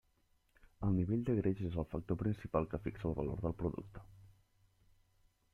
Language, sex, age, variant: Catalan, male, 19-29, Central